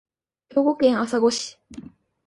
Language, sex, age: Japanese, female, 19-29